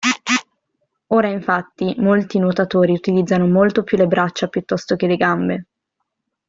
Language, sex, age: Italian, female, 19-29